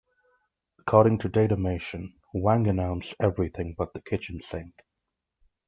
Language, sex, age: English, male, 30-39